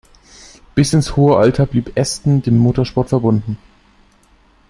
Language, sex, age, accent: German, male, under 19, Deutschland Deutsch